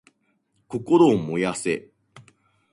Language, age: Japanese, 30-39